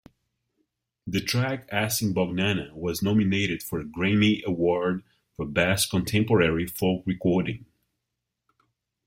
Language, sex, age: English, male, 30-39